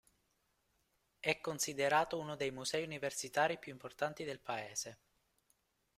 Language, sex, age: Italian, male, 19-29